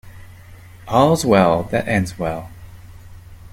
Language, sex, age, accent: English, male, 30-39, United States English